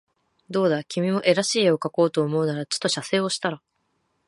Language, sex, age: Japanese, female, 19-29